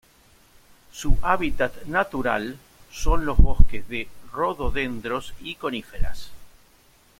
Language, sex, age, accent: Spanish, male, 60-69, Rioplatense: Argentina, Uruguay, este de Bolivia, Paraguay